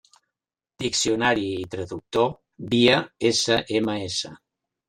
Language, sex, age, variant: Catalan, male, 60-69, Central